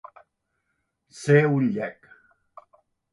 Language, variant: Catalan, Nord-Occidental